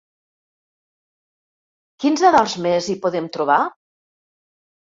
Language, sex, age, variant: Catalan, female, 60-69, Septentrional